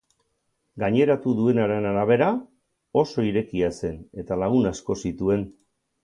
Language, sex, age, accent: Basque, male, 60-69, Mendebalekoa (Araba, Bizkaia, Gipuzkoako mendebaleko herri batzuk)